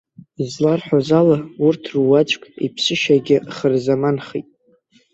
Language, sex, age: Abkhazian, male, under 19